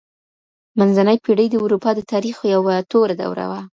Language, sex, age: Pashto, female, under 19